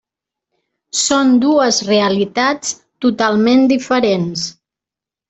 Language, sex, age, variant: Catalan, female, 40-49, Central